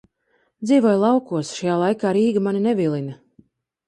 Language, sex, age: Latvian, female, 40-49